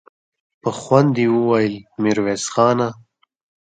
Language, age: Pashto, 19-29